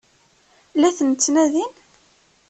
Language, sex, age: Kabyle, female, 30-39